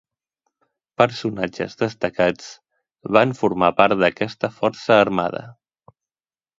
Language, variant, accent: Catalan, Central, central